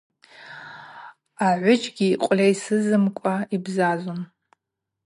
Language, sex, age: Abaza, female, 30-39